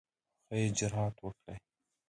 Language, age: Pashto, 19-29